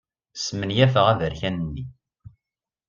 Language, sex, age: Kabyle, male, 40-49